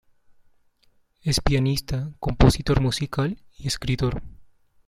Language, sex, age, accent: Spanish, male, 19-29, Andino-Pacífico: Colombia, Perú, Ecuador, oeste de Bolivia y Venezuela andina